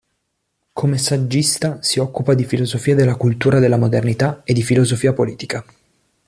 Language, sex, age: Italian, male, 19-29